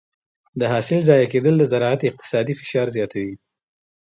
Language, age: Pashto, 19-29